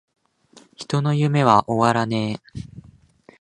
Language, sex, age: Japanese, male, 19-29